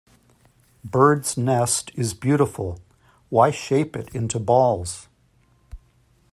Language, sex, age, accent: English, male, 50-59, United States English